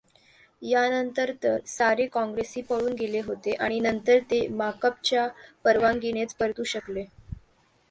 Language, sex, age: Marathi, female, under 19